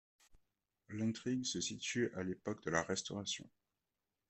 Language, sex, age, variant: French, male, 19-29, Français de métropole